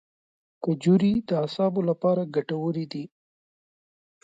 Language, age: Pashto, 19-29